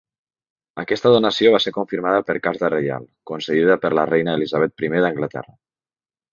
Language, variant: Catalan, Nord-Occidental